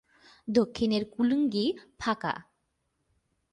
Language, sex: Bengali, female